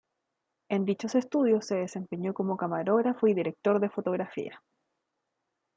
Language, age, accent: Spanish, 19-29, Chileno: Chile, Cuyo